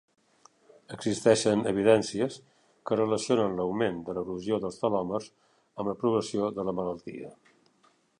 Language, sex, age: Catalan, male, 60-69